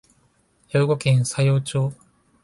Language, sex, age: Japanese, male, 19-29